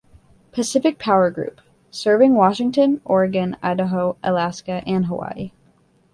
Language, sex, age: English, female, 19-29